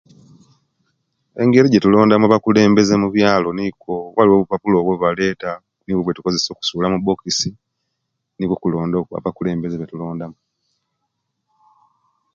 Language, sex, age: Kenyi, male, 50-59